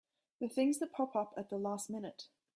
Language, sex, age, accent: English, female, 19-29, Australian English